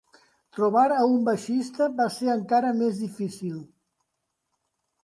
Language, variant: Catalan, Central